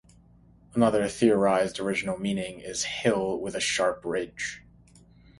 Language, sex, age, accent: English, male, 30-39, United States English; Canadian English